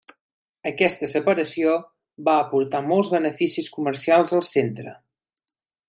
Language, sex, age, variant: Catalan, male, 19-29, Central